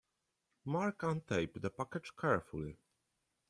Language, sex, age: English, male, 19-29